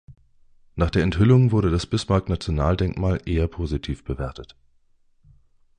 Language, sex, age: German, male, 30-39